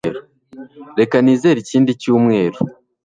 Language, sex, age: Kinyarwanda, male, 19-29